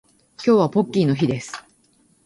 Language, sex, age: Japanese, female, 50-59